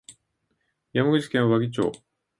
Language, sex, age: Japanese, male, 50-59